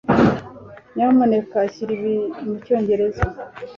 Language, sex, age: Kinyarwanda, female, 30-39